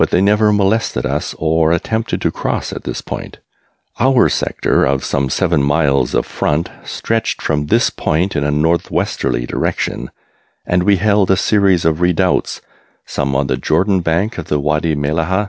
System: none